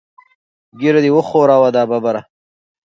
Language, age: Pashto, 30-39